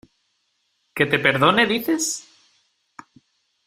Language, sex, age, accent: Spanish, male, 19-29, España: Norte peninsular (Asturias, Castilla y León, Cantabria, País Vasco, Navarra, Aragón, La Rioja, Guadalajara, Cuenca)